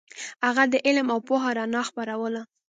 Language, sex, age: Pashto, female, 19-29